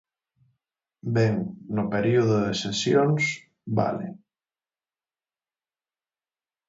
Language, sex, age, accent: Galician, male, 30-39, Central (gheada)